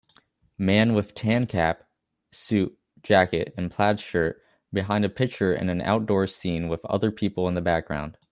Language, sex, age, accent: English, male, 19-29, United States English